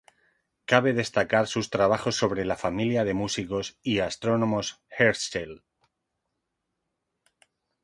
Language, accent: Spanish, España: Centro-Sur peninsular (Madrid, Toledo, Castilla-La Mancha)